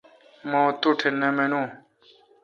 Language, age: Kalkoti, 19-29